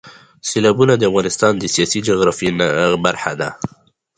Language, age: Pashto, 19-29